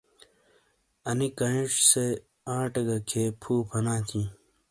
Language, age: Shina, 30-39